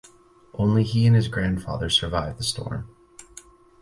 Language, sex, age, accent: English, male, 30-39, United States English